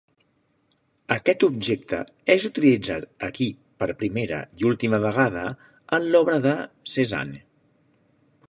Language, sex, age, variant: Catalan, male, 40-49, Central